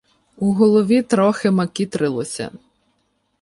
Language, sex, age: Ukrainian, female, 30-39